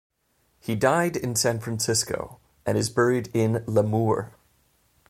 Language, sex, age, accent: English, male, 30-39, United States English